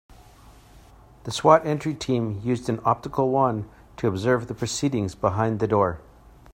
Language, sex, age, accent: English, male, 50-59, Canadian English